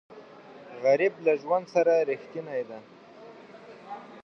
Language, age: Pashto, 30-39